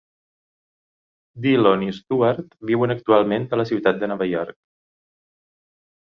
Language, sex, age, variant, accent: Catalan, male, 40-49, Balear, menorquí